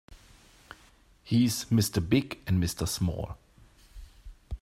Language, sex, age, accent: English, male, 30-39, United States English